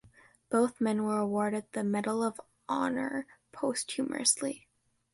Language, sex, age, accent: English, female, under 19, United States English